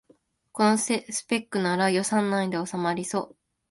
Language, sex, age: Japanese, female, 19-29